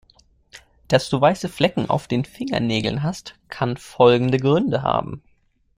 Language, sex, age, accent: German, male, 19-29, Deutschland Deutsch